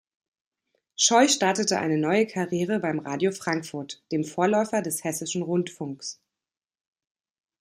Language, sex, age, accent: German, female, 30-39, Deutschland Deutsch